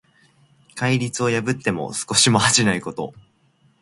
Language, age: Japanese, 19-29